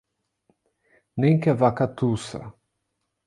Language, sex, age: Portuguese, male, 30-39